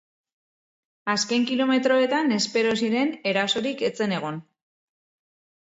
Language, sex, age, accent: Basque, female, 40-49, Mendebalekoa (Araba, Bizkaia, Gipuzkoako mendebaleko herri batzuk)